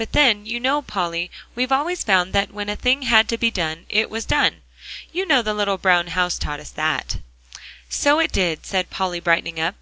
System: none